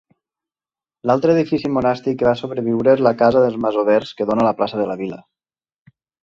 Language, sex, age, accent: Catalan, male, 30-39, valencià